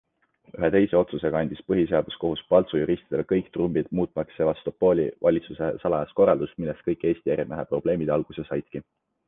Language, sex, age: Estonian, male, 19-29